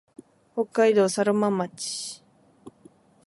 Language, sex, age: Japanese, female, 19-29